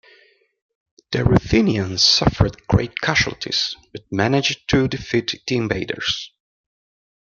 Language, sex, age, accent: English, male, 50-59, United States English